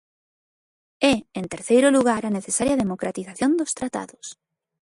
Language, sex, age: Galician, female, 30-39